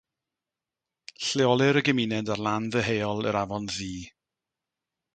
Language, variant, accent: Welsh, South-Eastern Welsh, Y Deyrnas Unedig Cymraeg